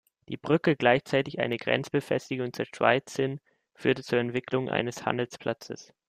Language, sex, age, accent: German, male, 19-29, Deutschland Deutsch